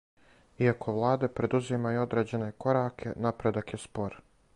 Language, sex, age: Serbian, male, 19-29